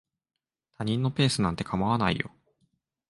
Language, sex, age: Japanese, male, 19-29